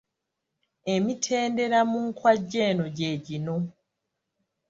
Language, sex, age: Ganda, female, 19-29